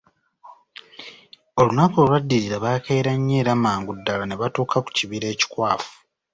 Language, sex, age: Ganda, male, 19-29